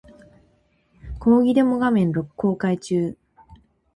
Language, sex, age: Japanese, female, 19-29